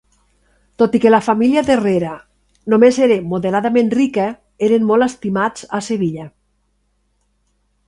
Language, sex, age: Catalan, female, 60-69